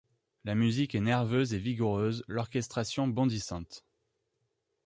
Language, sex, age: French, male, 30-39